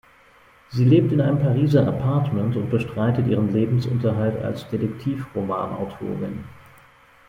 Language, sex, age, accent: German, male, 40-49, Deutschland Deutsch